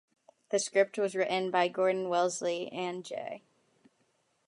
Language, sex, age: English, female, under 19